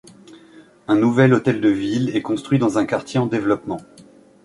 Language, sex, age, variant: French, male, 40-49, Français de métropole